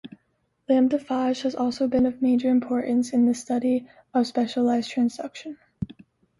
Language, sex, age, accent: English, female, 19-29, United States English